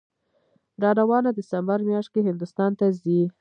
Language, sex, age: Pashto, female, 19-29